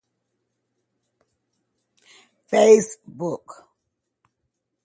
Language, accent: English, United States English